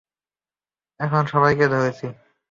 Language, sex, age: Bengali, male, 19-29